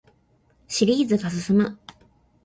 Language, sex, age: Japanese, female, 19-29